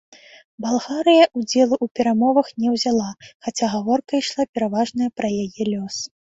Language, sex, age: Belarusian, female, under 19